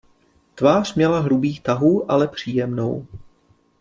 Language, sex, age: Czech, male, 30-39